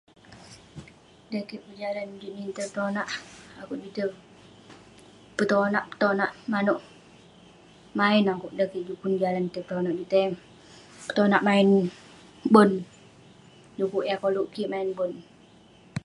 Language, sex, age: Western Penan, female, under 19